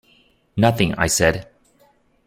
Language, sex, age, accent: English, male, 40-49, United States English